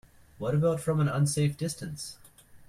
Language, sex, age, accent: English, male, 30-39, Canadian English